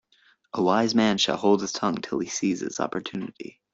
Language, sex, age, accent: English, male, under 19, United States English